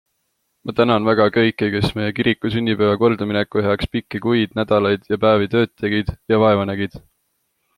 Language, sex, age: Estonian, male, 19-29